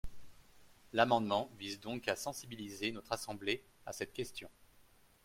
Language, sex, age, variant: French, male, 40-49, Français de métropole